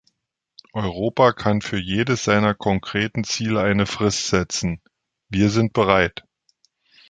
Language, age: German, 40-49